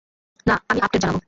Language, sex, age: Bengali, female, 19-29